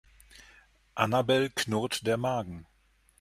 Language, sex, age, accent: German, male, 40-49, Deutschland Deutsch